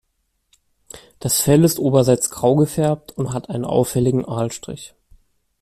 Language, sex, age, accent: German, male, 19-29, Deutschland Deutsch